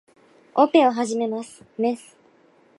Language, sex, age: Japanese, female, 19-29